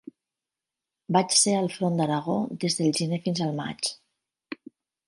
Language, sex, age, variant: Catalan, female, 40-49, Nord-Occidental